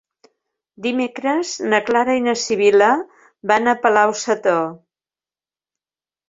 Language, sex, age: Catalan, female, 60-69